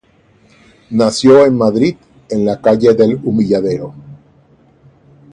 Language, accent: Spanish, Caribe: Cuba, Venezuela, Puerto Rico, República Dominicana, Panamá, Colombia caribeña, México caribeño, Costa del golfo de México